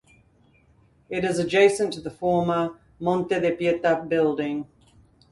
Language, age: English, 50-59